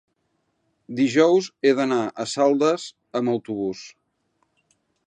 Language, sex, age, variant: Catalan, male, 50-59, Central